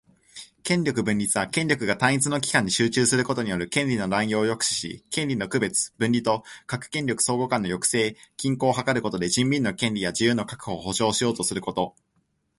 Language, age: Japanese, 19-29